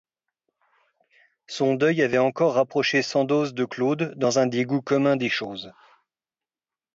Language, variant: French, Français de métropole